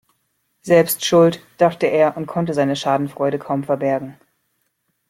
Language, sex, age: German, female, 19-29